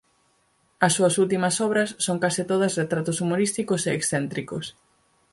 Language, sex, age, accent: Galician, female, 19-29, Normativo (estándar)